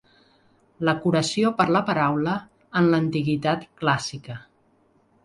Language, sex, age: Catalan, female, 40-49